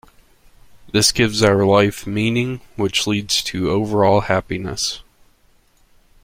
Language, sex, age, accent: English, male, 30-39, United States English